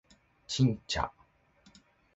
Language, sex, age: Japanese, male, 19-29